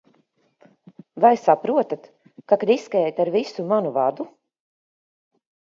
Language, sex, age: Latvian, female, 40-49